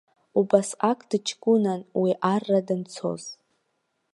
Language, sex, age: Abkhazian, female, 19-29